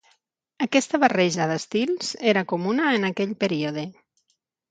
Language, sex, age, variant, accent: Catalan, female, 50-59, Nord-Occidental, Tortosí